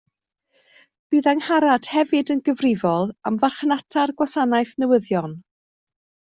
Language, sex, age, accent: Welsh, female, 50-59, Y Deyrnas Unedig Cymraeg